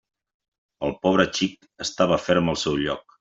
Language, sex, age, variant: Catalan, male, 40-49, Central